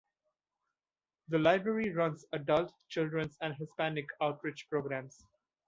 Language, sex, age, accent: English, male, 19-29, India and South Asia (India, Pakistan, Sri Lanka)